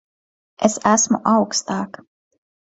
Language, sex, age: Latvian, female, 30-39